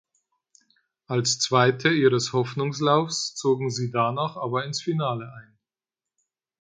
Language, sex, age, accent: German, male, 30-39, Deutschland Deutsch